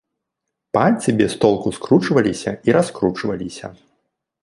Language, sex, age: Belarusian, male, 30-39